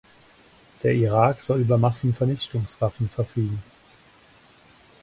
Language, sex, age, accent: German, male, 40-49, Deutschland Deutsch